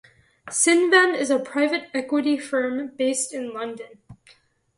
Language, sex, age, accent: English, female, under 19, United States English